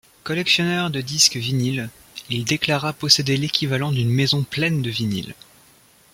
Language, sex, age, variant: French, male, 19-29, Français de métropole